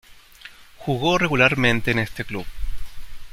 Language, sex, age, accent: Spanish, male, 40-49, Chileno: Chile, Cuyo